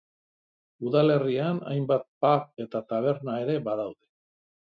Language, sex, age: Basque, male, 60-69